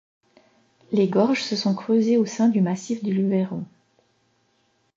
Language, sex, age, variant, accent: French, female, 40-49, Français d'Europe, Français de Suisse